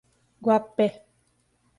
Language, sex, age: Portuguese, female, 30-39